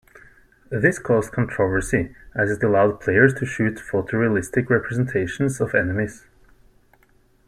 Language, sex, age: English, male, 19-29